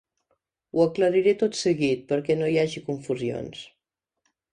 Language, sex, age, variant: Catalan, female, 50-59, Central